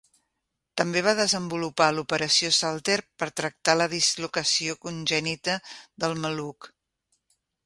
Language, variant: Catalan, Central